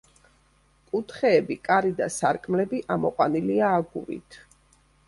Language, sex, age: Georgian, female, 50-59